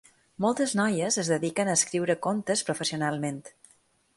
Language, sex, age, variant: Catalan, female, 40-49, Balear